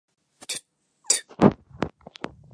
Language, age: Japanese, under 19